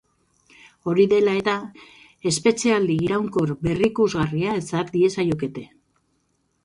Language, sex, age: Basque, female, 50-59